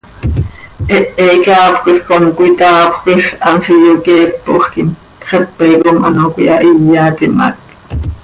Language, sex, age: Seri, female, 40-49